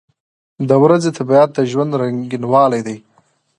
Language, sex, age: Pashto, female, 19-29